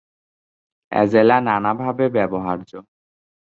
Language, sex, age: Bengali, male, 19-29